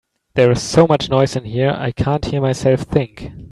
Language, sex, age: English, male, 19-29